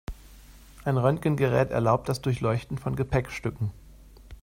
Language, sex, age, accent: German, male, 40-49, Deutschland Deutsch